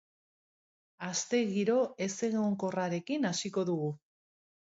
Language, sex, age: Basque, female, 40-49